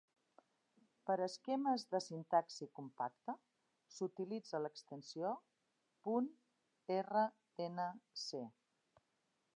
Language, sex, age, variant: Catalan, female, 60-69, Central